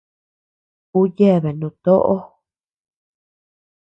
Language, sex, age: Tepeuxila Cuicatec, female, 19-29